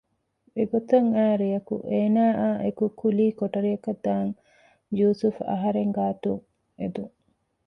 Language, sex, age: Divehi, female, 40-49